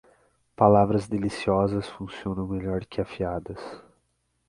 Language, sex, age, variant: Portuguese, male, 30-39, Portuguese (Brasil)